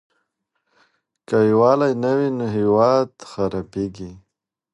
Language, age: Pashto, 19-29